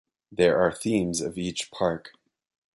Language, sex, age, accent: English, male, 30-39, United States English